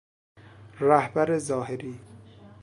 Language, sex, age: Persian, male, 19-29